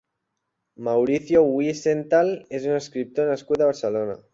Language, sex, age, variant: Catalan, male, 60-69, Central